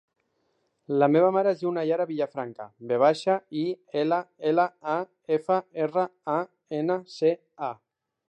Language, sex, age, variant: Catalan, male, 19-29, Central